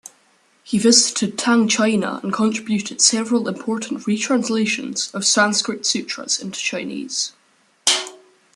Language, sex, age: English, male, under 19